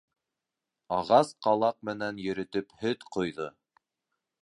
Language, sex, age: Bashkir, male, 19-29